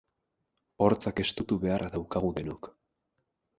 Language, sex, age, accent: Basque, male, 19-29, Erdialdekoa edo Nafarra (Gipuzkoa, Nafarroa)